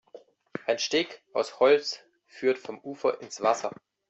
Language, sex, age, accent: German, male, 40-49, Deutschland Deutsch